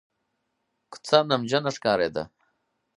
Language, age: Pashto, 40-49